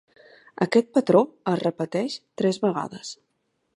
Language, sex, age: Catalan, female, 40-49